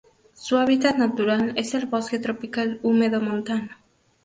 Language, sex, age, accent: Spanish, female, under 19, México